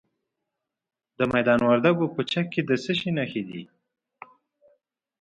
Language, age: Pashto, 19-29